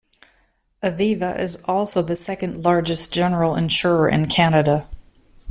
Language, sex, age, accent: English, female, 50-59, United States English